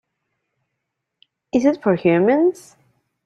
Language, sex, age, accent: English, female, 30-39, Canadian English